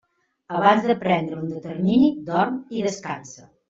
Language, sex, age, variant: Catalan, female, 50-59, Central